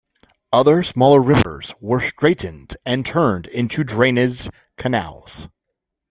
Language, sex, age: English, male, 30-39